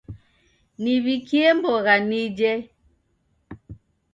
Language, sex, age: Taita, female, 60-69